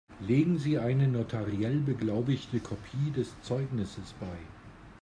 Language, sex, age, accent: German, male, 50-59, Deutschland Deutsch